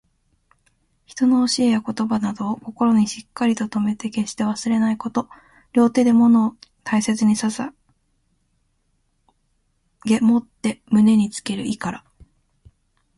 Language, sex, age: Japanese, female, 19-29